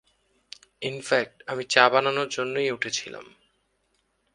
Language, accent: Bengali, শুদ্ধ